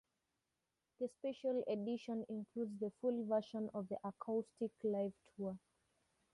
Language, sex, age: English, female, 19-29